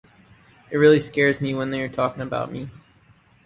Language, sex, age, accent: English, male, 30-39, United States English